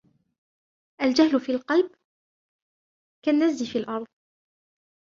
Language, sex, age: Arabic, female, 19-29